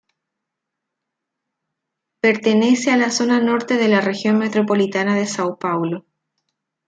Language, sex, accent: Spanish, female, Andino-Pacífico: Colombia, Perú, Ecuador, oeste de Bolivia y Venezuela andina